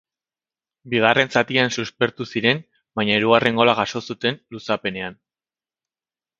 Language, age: Basque, 90+